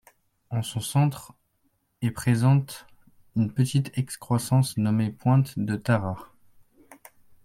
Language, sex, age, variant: French, male, under 19, Français de métropole